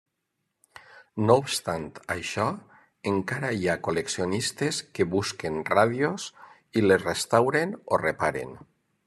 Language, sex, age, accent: Catalan, male, 50-59, valencià